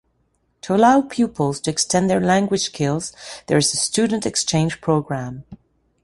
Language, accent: English, Canadian English